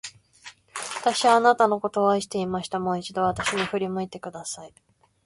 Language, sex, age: Japanese, male, 19-29